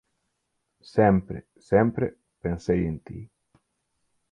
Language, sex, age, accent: Galician, male, 30-39, Atlántico (seseo e gheada)